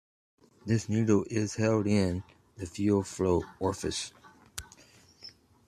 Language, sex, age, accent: English, male, 40-49, United States English